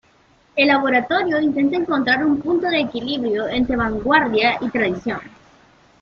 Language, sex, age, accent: Spanish, female, 19-29, América central